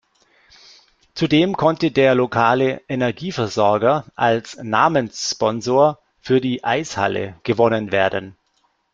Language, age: German, 50-59